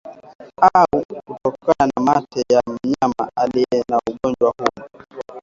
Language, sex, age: Swahili, male, 19-29